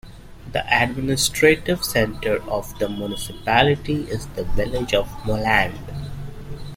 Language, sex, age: English, male, 19-29